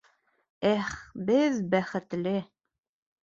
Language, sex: Bashkir, female